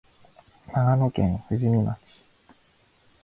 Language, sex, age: Japanese, male, 19-29